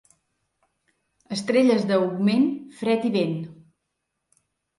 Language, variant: Catalan, Central